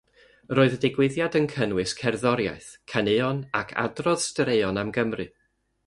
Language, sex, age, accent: Welsh, male, 30-39, Y Deyrnas Unedig Cymraeg